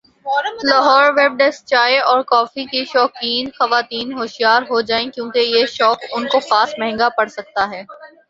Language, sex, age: Urdu, female, 19-29